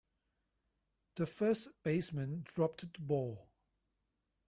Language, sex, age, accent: English, male, 30-39, Hong Kong English